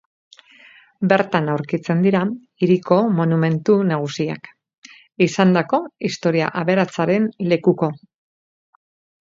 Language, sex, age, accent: Basque, female, 50-59, Mendebalekoa (Araba, Bizkaia, Gipuzkoako mendebaleko herri batzuk)